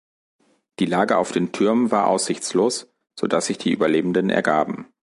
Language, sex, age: German, male, 40-49